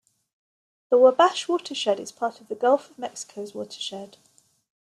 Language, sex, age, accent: English, female, 50-59, England English